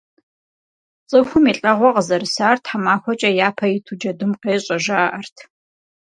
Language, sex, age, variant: Kabardian, female, 30-39, Адыгэбзэ (Къэбэрдей, Кирил, Урысей)